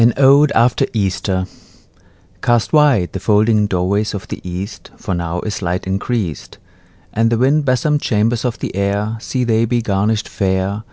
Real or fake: real